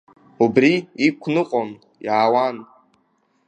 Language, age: Abkhazian, under 19